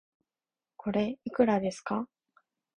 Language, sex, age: Japanese, female, 19-29